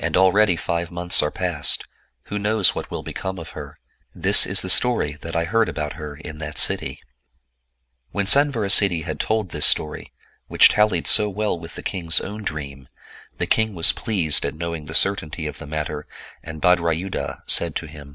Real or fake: real